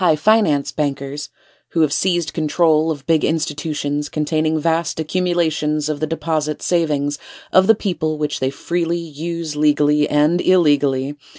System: none